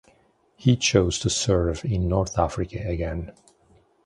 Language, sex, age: English, male, 40-49